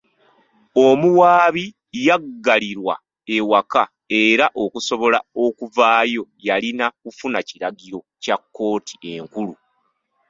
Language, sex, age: Ganda, male, 30-39